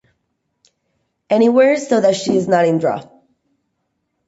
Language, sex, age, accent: English, female, 30-39, United States English